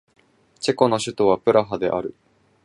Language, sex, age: Japanese, male, 19-29